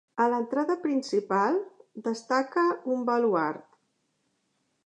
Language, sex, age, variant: Catalan, female, 50-59, Central